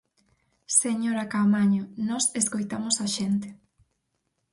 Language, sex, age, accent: Galician, female, 19-29, Normativo (estándar)